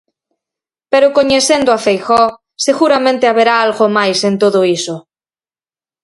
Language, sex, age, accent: Galician, female, 40-49, Atlántico (seseo e gheada)